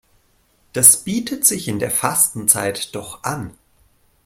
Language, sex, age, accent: German, male, 30-39, Deutschland Deutsch